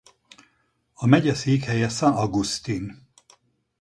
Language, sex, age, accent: Hungarian, male, 70-79, budapesti